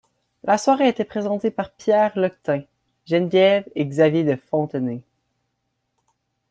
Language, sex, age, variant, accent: French, male, 19-29, Français d'Amérique du Nord, Français du Canada